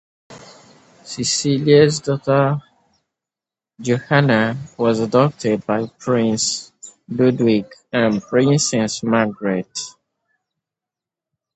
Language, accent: English, England English